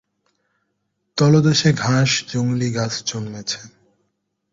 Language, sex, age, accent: Bengali, male, 19-29, প্রমিত